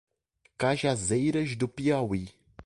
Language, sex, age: Portuguese, male, 19-29